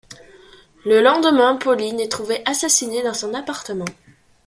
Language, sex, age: French, female, 19-29